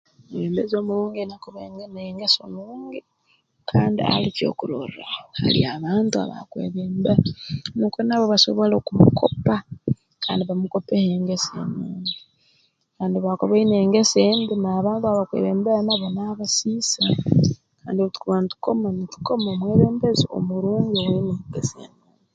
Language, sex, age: Tooro, female, 30-39